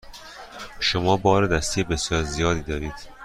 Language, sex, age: Persian, male, 30-39